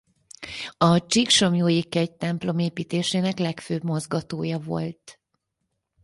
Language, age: Hungarian, 50-59